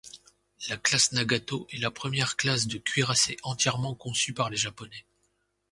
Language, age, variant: French, 40-49, Français de métropole